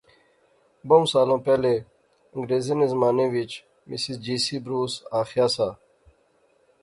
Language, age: Pahari-Potwari, 40-49